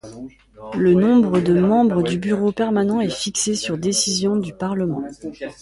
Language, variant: French, Français de métropole